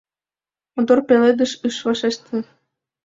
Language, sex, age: Mari, female, 19-29